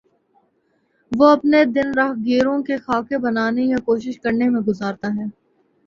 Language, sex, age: Urdu, female, 19-29